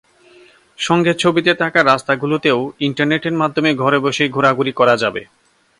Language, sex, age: Bengali, male, 19-29